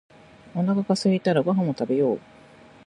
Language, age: Japanese, 60-69